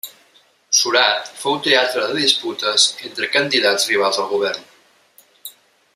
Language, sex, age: Catalan, male, 40-49